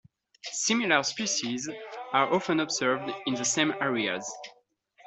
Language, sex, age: English, male, 30-39